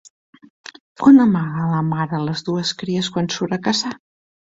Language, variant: Catalan, Septentrional